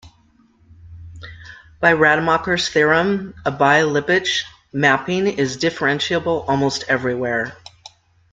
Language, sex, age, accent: English, female, 50-59, United States English